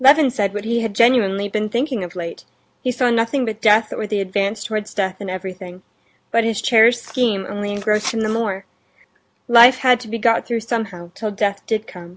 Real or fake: real